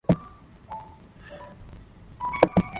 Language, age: English, under 19